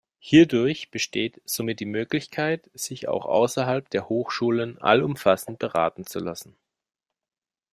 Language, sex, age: German, male, 40-49